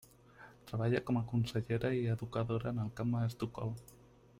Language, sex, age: Catalan, male, 19-29